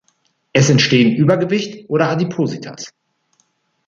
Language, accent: German, Deutschland Deutsch